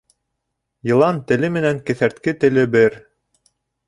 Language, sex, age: Bashkir, male, 30-39